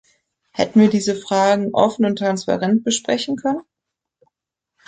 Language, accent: German, Deutschland Deutsch